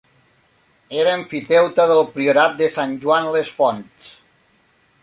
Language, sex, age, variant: Catalan, male, 40-49, Nord-Occidental